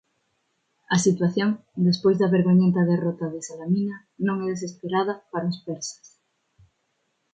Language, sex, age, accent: Galician, female, 19-29, Neofalante